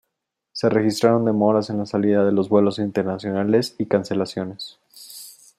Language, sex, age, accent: Spanish, female, 60-69, México